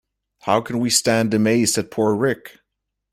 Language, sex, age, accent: English, male, 19-29, United States English